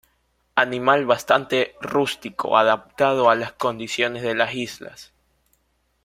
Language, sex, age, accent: Spanish, male, 19-29, América central